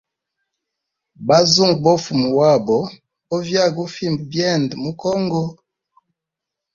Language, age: Hemba, 19-29